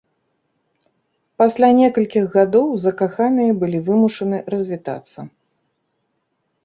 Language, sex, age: Belarusian, female, 30-39